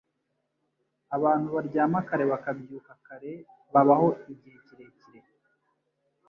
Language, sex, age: Kinyarwanda, male, 30-39